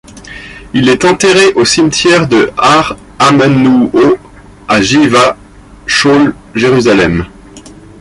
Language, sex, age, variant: French, male, 30-39, Français de métropole